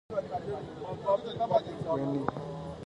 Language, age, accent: English, 30-39, England English